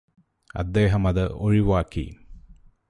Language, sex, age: Malayalam, male, 40-49